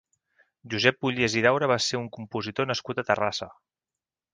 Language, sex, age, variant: Catalan, male, 40-49, Central